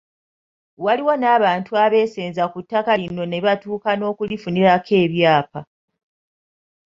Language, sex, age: Ganda, female, 30-39